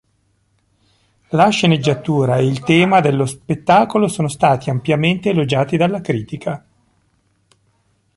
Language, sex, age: Italian, male, 40-49